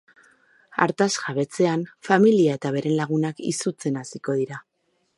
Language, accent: Basque, Mendebalekoa (Araba, Bizkaia, Gipuzkoako mendebaleko herri batzuk)